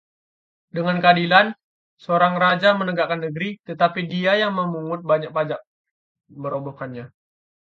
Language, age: Indonesian, 19-29